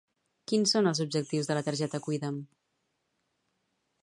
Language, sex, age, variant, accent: Catalan, female, 40-49, Central, central